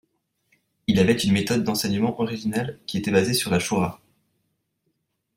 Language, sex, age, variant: French, male, 19-29, Français de métropole